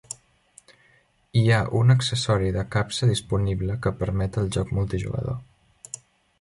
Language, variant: Catalan, Central